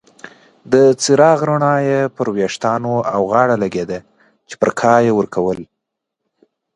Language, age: Pashto, 19-29